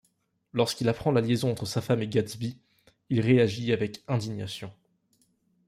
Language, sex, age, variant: French, male, 19-29, Français de métropole